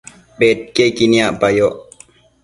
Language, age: Matsés, 19-29